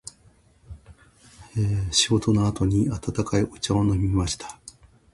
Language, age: Japanese, 60-69